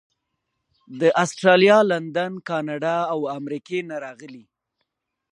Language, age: Pashto, 19-29